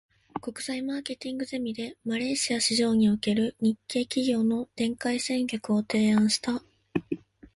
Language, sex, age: Japanese, female, 19-29